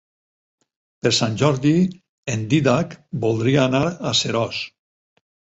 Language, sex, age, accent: Catalan, male, 60-69, valencià